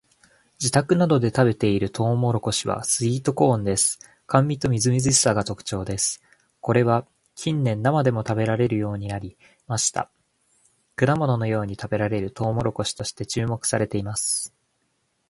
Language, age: Japanese, 19-29